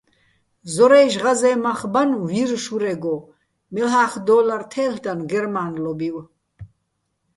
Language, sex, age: Bats, female, 30-39